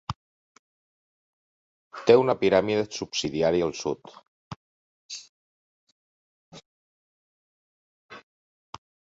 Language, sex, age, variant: Catalan, male, 50-59, Central